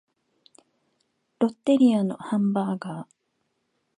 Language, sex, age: Japanese, female, 50-59